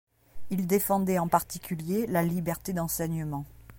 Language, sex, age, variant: French, female, 50-59, Français de métropole